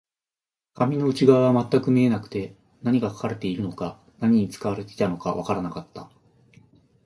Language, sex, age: Japanese, male, 50-59